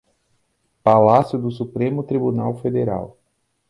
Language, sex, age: Portuguese, male, 40-49